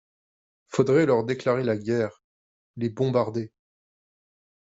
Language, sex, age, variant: French, male, 30-39, Français de métropole